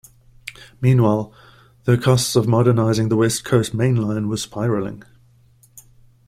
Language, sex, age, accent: English, male, 30-39, Southern African (South Africa, Zimbabwe, Namibia)